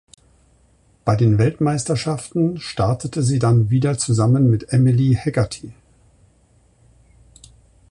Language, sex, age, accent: German, male, 60-69, Deutschland Deutsch